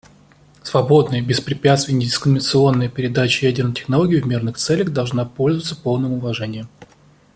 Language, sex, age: Russian, male, 19-29